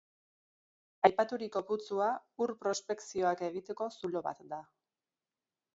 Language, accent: Basque, Erdialdekoa edo Nafarra (Gipuzkoa, Nafarroa)